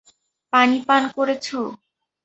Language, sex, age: Bengali, female, under 19